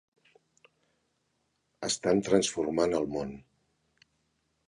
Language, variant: Catalan, Central